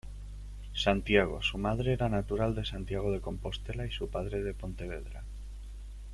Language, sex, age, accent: Spanish, male, 19-29, España: Sur peninsular (Andalucia, Extremadura, Murcia)